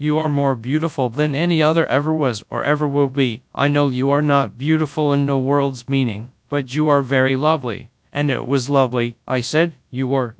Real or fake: fake